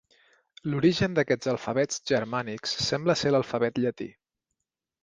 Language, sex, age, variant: Catalan, male, 30-39, Central